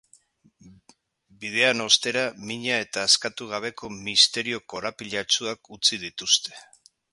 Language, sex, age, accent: Basque, male, 50-59, Mendebalekoa (Araba, Bizkaia, Gipuzkoako mendebaleko herri batzuk)